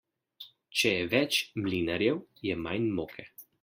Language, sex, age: Slovenian, male, 19-29